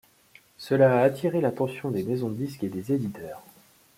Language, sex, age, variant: French, male, 30-39, Français de métropole